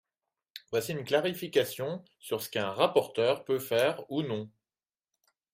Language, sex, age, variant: French, male, 30-39, Français de métropole